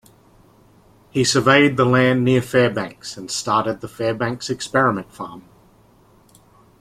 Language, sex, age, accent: English, male, 30-39, Australian English